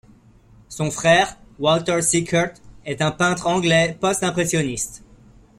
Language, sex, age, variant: French, male, 30-39, Français de métropole